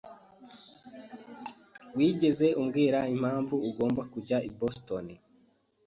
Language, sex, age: Kinyarwanda, male, 19-29